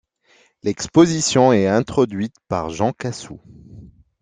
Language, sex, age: French, male, 30-39